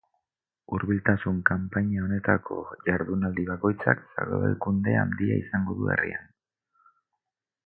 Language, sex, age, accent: Basque, male, 40-49, Mendebalekoa (Araba, Bizkaia, Gipuzkoako mendebaleko herri batzuk)